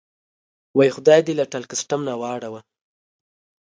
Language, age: Pashto, 19-29